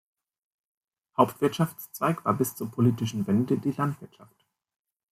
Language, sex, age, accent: German, male, 19-29, Deutschland Deutsch